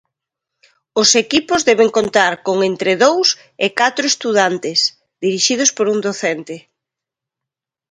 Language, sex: Galician, female